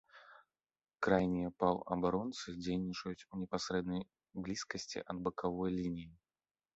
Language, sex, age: Belarusian, male, 30-39